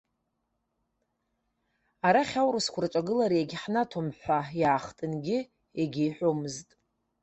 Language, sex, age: Abkhazian, female, 30-39